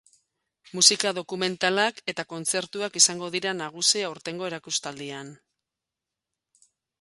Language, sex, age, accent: Basque, female, 40-49, Mendebalekoa (Araba, Bizkaia, Gipuzkoako mendebaleko herri batzuk)